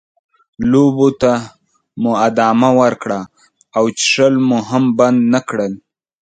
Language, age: Pashto, under 19